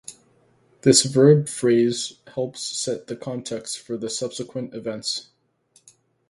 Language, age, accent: English, 19-29, Canadian English